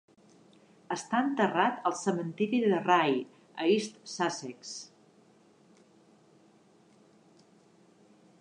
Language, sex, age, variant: Catalan, female, 50-59, Central